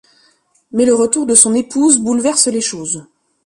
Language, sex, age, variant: French, female, 30-39, Français de métropole